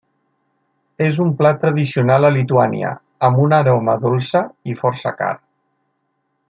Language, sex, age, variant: Catalan, male, 50-59, Central